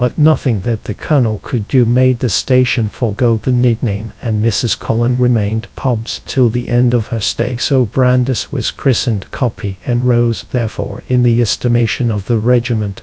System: TTS, GradTTS